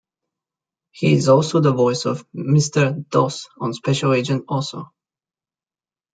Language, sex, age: English, male, 19-29